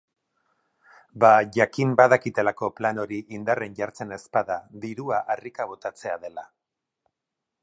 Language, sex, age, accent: Basque, male, 50-59, Erdialdekoa edo Nafarra (Gipuzkoa, Nafarroa)